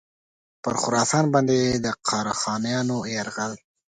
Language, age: Pashto, 19-29